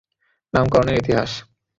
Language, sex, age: Bengali, male, 19-29